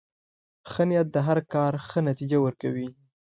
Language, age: Pashto, 19-29